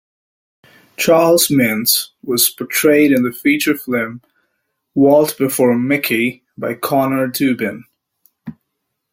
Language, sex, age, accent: English, male, 30-39, United States English